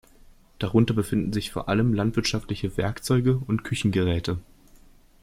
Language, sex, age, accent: German, male, 19-29, Deutschland Deutsch